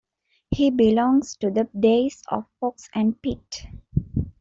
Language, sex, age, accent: English, female, 19-29, India and South Asia (India, Pakistan, Sri Lanka)